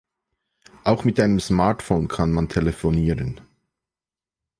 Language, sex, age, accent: German, male, 40-49, Schweizerdeutsch